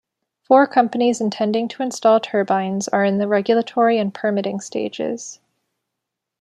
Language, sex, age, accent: English, female, 19-29, United States English